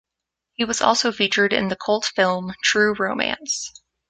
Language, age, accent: English, 19-29, United States English